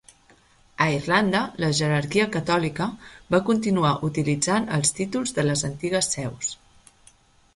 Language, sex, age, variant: Catalan, female, 30-39, Central